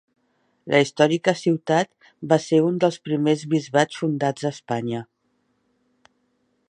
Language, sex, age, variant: Catalan, female, 60-69, Central